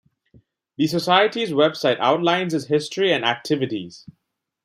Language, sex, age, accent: English, male, under 19, India and South Asia (India, Pakistan, Sri Lanka)